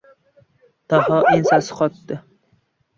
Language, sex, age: Uzbek, male, 19-29